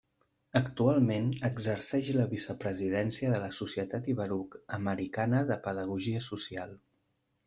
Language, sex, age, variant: Catalan, male, 19-29, Central